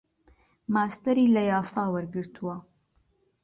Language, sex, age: Central Kurdish, female, 19-29